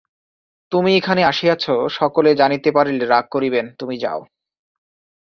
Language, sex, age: Bengali, male, 19-29